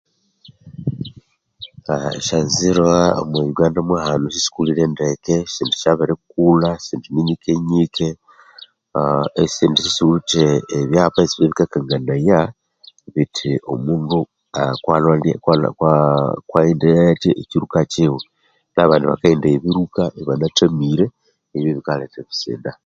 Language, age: Konzo, 50-59